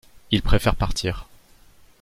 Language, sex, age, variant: French, male, 19-29, Français de métropole